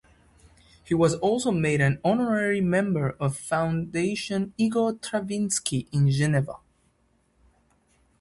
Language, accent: English, England English